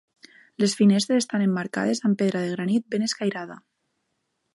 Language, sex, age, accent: Catalan, female, 19-29, septentrional; valencià